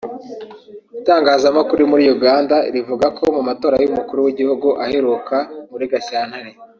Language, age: Kinyarwanda, 19-29